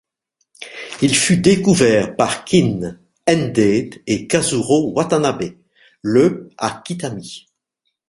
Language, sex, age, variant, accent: French, male, 60-69, Français d'Europe, Français de Belgique